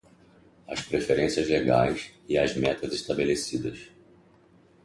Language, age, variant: Portuguese, 40-49, Portuguese (Brasil)